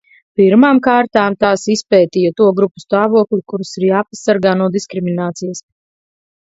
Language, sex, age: Latvian, female, 30-39